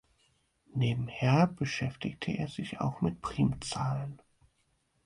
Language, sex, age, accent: German, male, 19-29, Deutschland Deutsch